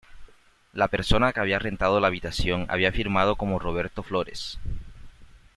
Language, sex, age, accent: Spanish, male, 30-39, Caribe: Cuba, Venezuela, Puerto Rico, República Dominicana, Panamá, Colombia caribeña, México caribeño, Costa del golfo de México